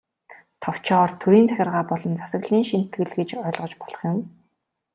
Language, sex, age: Mongolian, female, 19-29